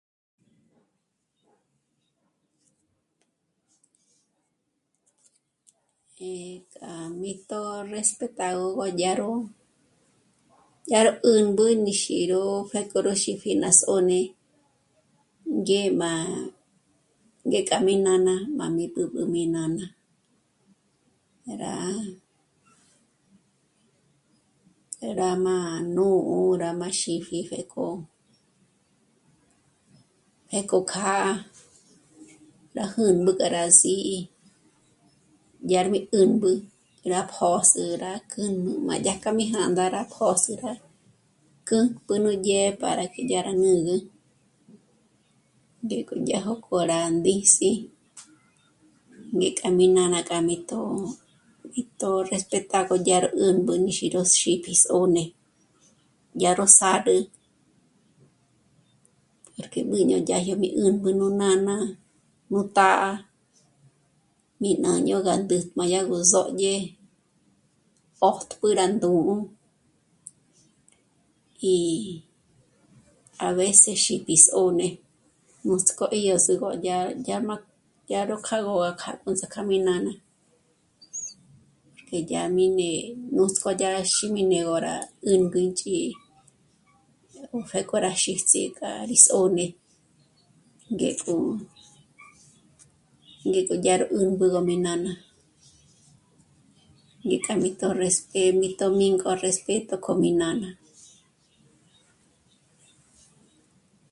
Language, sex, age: Michoacán Mazahua, female, 19-29